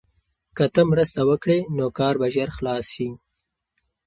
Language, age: Pashto, 19-29